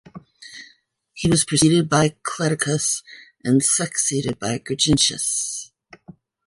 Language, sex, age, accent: English, female, 60-69, United States English